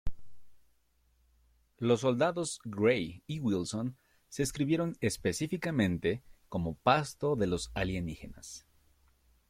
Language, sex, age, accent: Spanish, male, 19-29, México